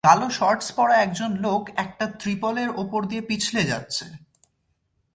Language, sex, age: Bengali, male, 19-29